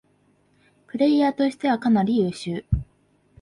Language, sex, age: Japanese, female, 19-29